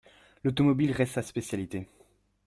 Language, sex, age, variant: French, male, under 19, Français de métropole